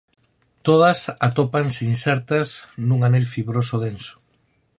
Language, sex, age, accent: Galician, male, 40-49, Normativo (estándar)